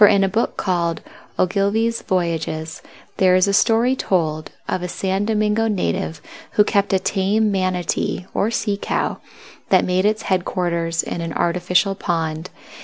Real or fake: real